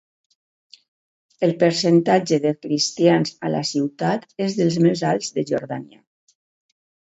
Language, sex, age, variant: Catalan, female, 50-59, Valencià meridional